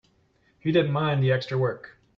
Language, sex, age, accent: English, male, 40-49, United States English